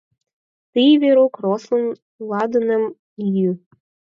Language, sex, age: Mari, female, under 19